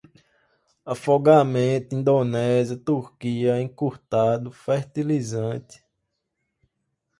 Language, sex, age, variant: Portuguese, male, 19-29, Portuguese (Brasil)